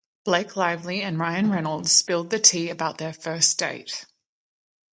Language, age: English, 30-39